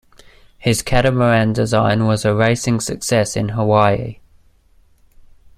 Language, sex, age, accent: English, male, 30-39, Australian English